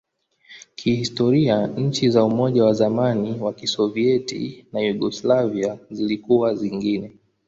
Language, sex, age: Swahili, male, 19-29